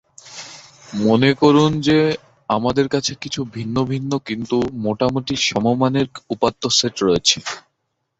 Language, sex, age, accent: Bengali, male, 19-29, শুদ্ধ বাংলা